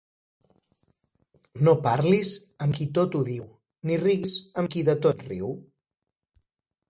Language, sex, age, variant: Catalan, male, 30-39, Central